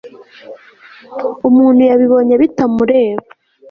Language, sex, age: Kinyarwanda, female, 19-29